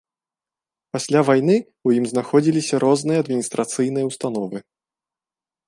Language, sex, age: Belarusian, male, 19-29